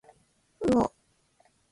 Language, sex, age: Japanese, female, 19-29